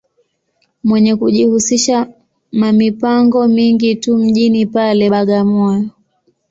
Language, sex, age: Swahili, female, 19-29